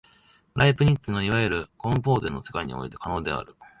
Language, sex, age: Japanese, male, 19-29